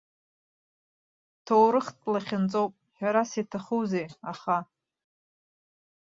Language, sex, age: Abkhazian, female, 40-49